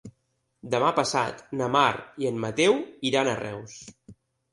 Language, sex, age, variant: Catalan, male, 30-39, Septentrional